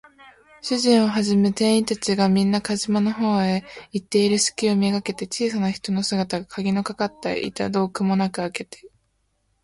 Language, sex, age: Japanese, female, 19-29